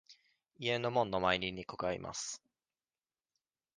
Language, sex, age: Japanese, male, 19-29